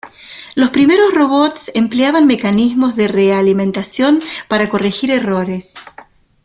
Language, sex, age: Spanish, female, 50-59